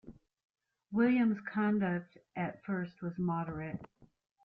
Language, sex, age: English, female, 50-59